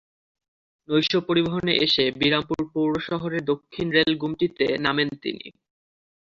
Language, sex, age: Bengali, male, under 19